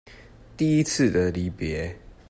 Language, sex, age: Chinese, male, 19-29